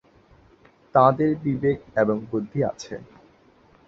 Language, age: Bengali, 19-29